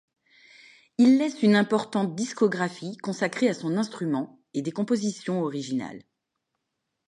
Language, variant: French, Français de métropole